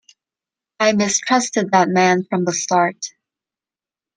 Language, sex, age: English, female, 19-29